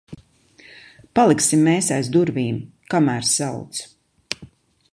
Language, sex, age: Latvian, female, 40-49